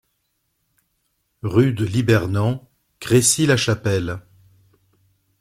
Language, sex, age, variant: French, male, 50-59, Français de métropole